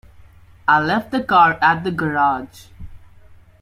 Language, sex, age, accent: English, male, 19-29, India and South Asia (India, Pakistan, Sri Lanka)